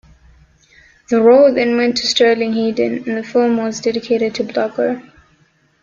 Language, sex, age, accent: English, female, 19-29, United States English